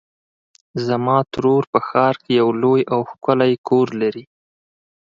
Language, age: Pashto, 19-29